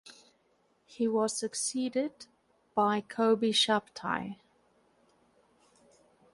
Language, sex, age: English, female, 40-49